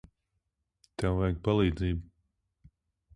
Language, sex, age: Latvian, male, 40-49